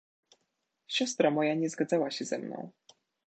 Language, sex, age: Polish, male, 19-29